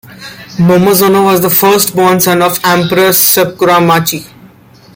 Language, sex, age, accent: English, male, 19-29, India and South Asia (India, Pakistan, Sri Lanka)